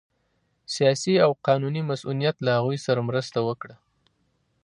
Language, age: Pashto, 30-39